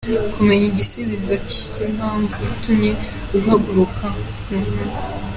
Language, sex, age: Kinyarwanda, female, under 19